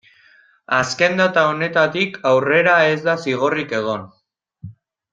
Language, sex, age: Basque, male, 19-29